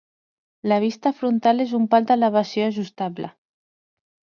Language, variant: Catalan, Central